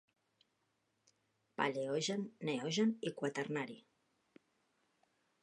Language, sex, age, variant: Catalan, female, 40-49, Central